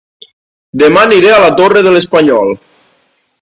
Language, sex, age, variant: Catalan, male, 19-29, Nord-Occidental